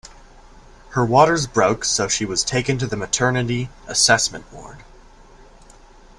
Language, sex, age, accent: English, male, under 19, United States English